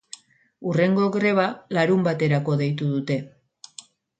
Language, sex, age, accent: Basque, female, 50-59, Erdialdekoa edo Nafarra (Gipuzkoa, Nafarroa)